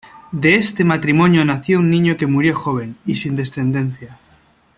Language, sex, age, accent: Spanish, male, 19-29, España: Norte peninsular (Asturias, Castilla y León, Cantabria, País Vasco, Navarra, Aragón, La Rioja, Guadalajara, Cuenca)